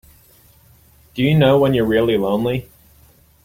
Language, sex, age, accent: English, male, 19-29, United States English